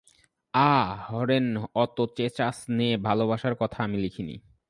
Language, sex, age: Bengali, male, 19-29